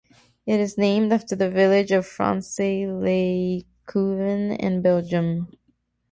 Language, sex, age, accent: English, female, 19-29, United States English